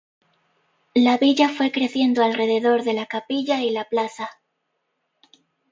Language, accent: Spanish, España: Norte peninsular (Asturias, Castilla y León, Cantabria, País Vasco, Navarra, Aragón, La Rioja, Guadalajara, Cuenca)